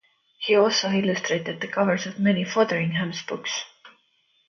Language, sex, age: English, female, 19-29